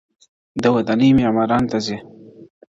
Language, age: Pashto, 19-29